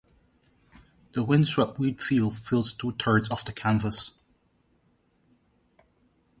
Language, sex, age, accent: English, male, 40-49, West Indies and Bermuda (Bahamas, Bermuda, Jamaica, Trinidad)